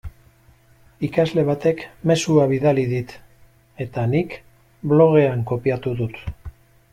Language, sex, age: Basque, male, 60-69